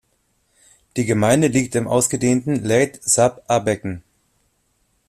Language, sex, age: German, male, 30-39